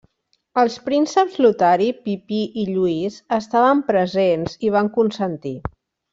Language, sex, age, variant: Catalan, female, 40-49, Central